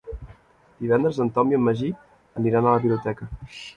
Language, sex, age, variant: Catalan, male, 19-29, Central